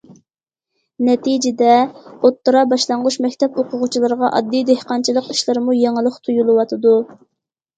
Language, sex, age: Uyghur, female, 19-29